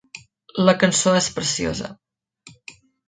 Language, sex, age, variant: Catalan, female, 40-49, Central